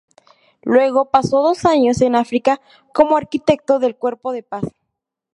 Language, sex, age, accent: Spanish, female, 19-29, México